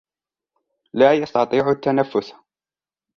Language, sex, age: Arabic, male, 19-29